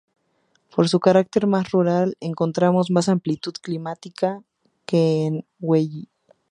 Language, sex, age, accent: Spanish, female, 19-29, México